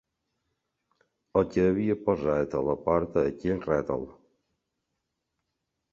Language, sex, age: Catalan, male, 60-69